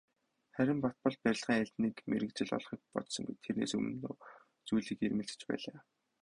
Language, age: Mongolian, 19-29